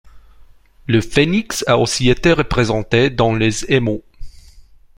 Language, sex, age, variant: French, male, 30-39, Français d'Europe